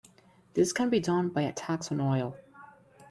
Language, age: English, under 19